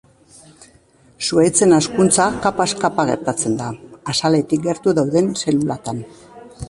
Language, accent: Basque, Mendebalekoa (Araba, Bizkaia, Gipuzkoako mendebaleko herri batzuk)